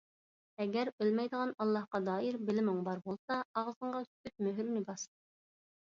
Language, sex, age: Uyghur, female, 19-29